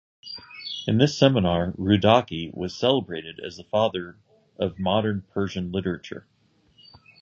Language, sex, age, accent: English, male, 50-59, United States English